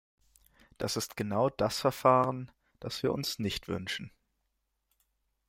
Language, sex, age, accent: German, male, 19-29, Deutschland Deutsch